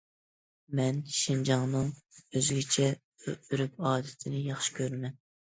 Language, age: Uyghur, 19-29